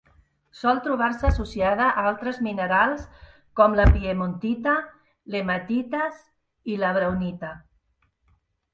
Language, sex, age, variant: Catalan, female, 50-59, Central